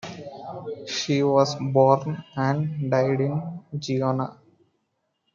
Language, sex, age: English, male, 19-29